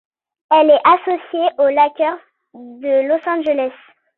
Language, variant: French, Français de métropole